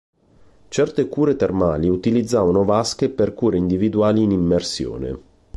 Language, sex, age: Italian, male, 30-39